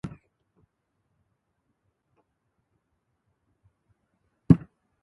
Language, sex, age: Japanese, male, 19-29